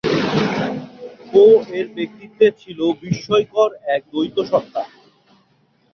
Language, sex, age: Bengali, male, 19-29